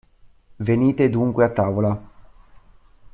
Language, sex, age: Italian, male, 19-29